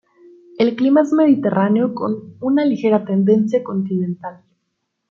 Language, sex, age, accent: Spanish, female, 19-29, México